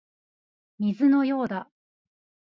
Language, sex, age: Japanese, female, 40-49